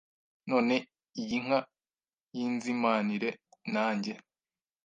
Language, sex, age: Kinyarwanda, male, 19-29